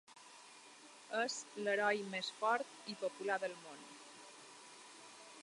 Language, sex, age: Catalan, female, 50-59